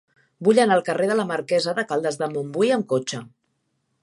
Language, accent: Catalan, central; nord-occidental